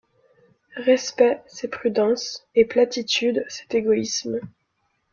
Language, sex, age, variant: French, female, 19-29, Français de métropole